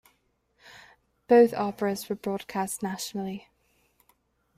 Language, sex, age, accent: English, female, 19-29, England English